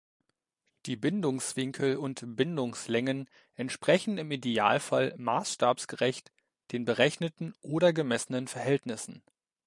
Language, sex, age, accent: German, male, 19-29, Deutschland Deutsch